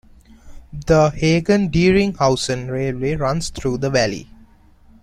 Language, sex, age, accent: English, male, 19-29, England English